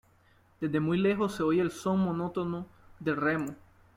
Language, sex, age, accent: Spanish, male, 19-29, América central